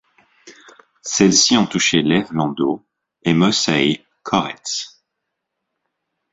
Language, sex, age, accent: French, male, 30-39, Français de Belgique